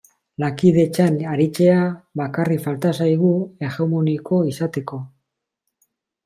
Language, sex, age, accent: Basque, male, 50-59, Mendebalekoa (Araba, Bizkaia, Gipuzkoako mendebaleko herri batzuk)